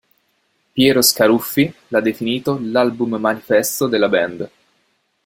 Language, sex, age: Italian, male, 19-29